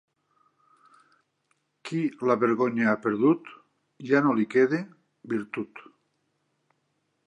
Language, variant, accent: Catalan, Central, central